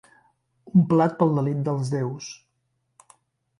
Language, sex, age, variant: Catalan, male, 50-59, Central